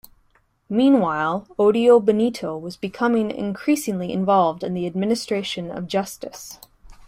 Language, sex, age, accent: English, female, 19-29, United States English